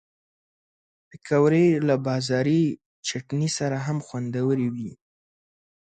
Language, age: Pashto, under 19